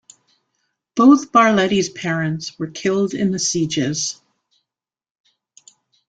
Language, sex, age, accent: English, female, 60-69, United States English